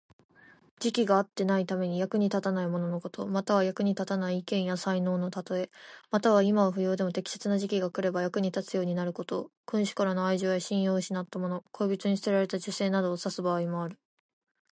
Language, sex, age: Japanese, female, 19-29